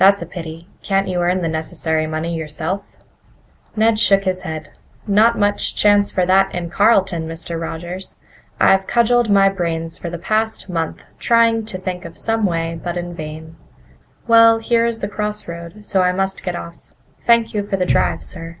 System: none